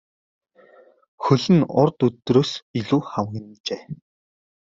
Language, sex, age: Mongolian, male, 30-39